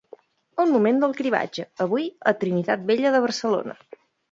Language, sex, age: Catalan, female, 19-29